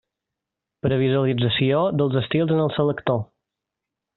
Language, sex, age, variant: Catalan, male, 19-29, Balear